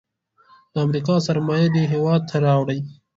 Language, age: Pashto, 19-29